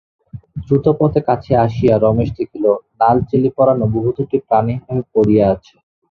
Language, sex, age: Bengali, male, 19-29